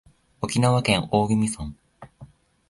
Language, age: Japanese, 19-29